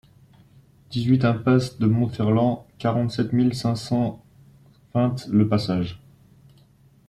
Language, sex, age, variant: French, male, under 19, Français de métropole